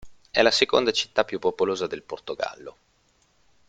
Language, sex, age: Italian, male, 30-39